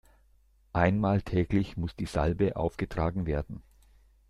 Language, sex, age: German, male, 60-69